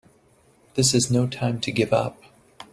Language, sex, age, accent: English, male, 40-49, United States English